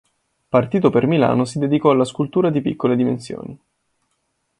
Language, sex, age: Italian, male, 19-29